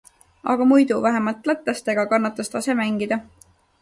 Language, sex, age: Estonian, female, 19-29